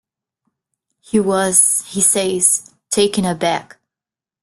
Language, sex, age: English, female, 19-29